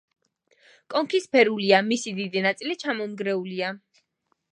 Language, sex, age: Georgian, female, 19-29